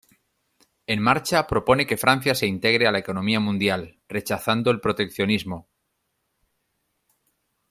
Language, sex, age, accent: Spanish, male, 40-49, España: Norte peninsular (Asturias, Castilla y León, Cantabria, País Vasco, Navarra, Aragón, La Rioja, Guadalajara, Cuenca)